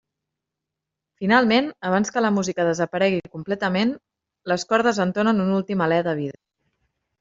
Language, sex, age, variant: Catalan, female, 30-39, Central